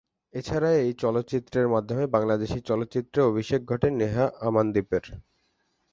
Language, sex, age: Bengali, male, 19-29